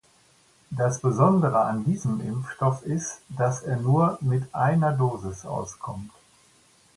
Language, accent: German, Deutschland Deutsch